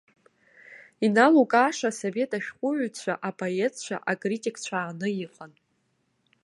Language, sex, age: Abkhazian, female, 19-29